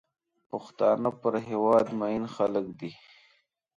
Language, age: Pashto, 30-39